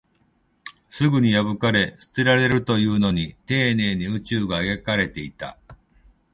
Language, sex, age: Japanese, male, 50-59